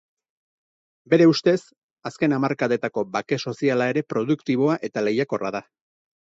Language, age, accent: Basque, 40-49, Erdialdekoa edo Nafarra (Gipuzkoa, Nafarroa)